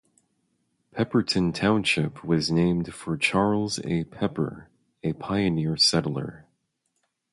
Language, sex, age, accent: English, male, 19-29, United States English